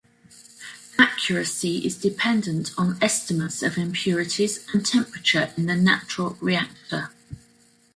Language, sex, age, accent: English, female, 60-69, England English